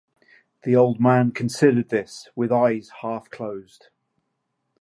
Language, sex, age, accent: English, male, 40-49, England English